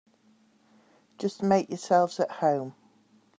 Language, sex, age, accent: English, female, 50-59, England English